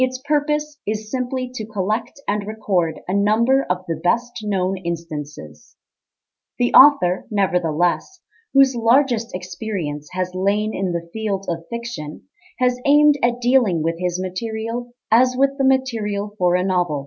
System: none